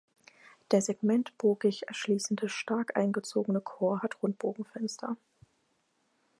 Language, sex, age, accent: German, female, 19-29, Deutschland Deutsch